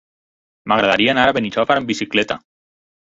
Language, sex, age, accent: Catalan, male, 40-49, valencià